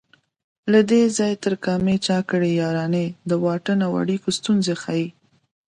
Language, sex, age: Pashto, female, 19-29